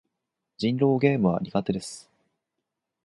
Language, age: Japanese, 40-49